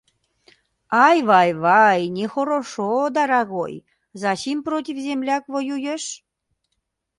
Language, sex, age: Mari, female, 40-49